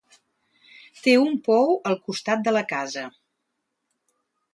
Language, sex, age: Catalan, female, 60-69